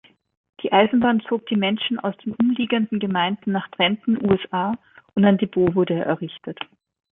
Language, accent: German, Österreichisches Deutsch